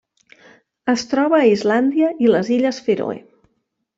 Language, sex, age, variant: Catalan, female, 40-49, Central